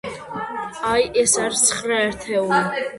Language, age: Georgian, under 19